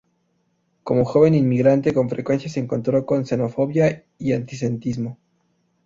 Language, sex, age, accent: Spanish, male, 19-29, México